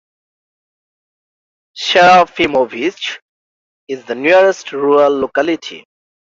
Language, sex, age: English, male, 19-29